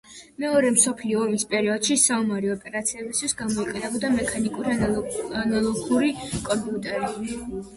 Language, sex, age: Georgian, female, under 19